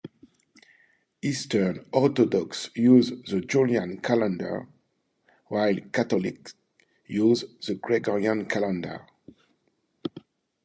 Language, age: English, 50-59